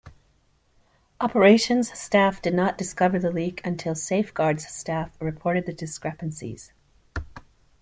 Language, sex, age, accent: English, female, 40-49, United States English